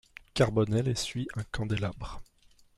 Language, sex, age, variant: French, male, 19-29, Français de métropole